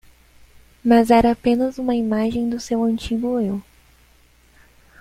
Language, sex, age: Portuguese, female, 19-29